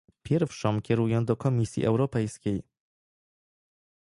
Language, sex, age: Polish, male, 19-29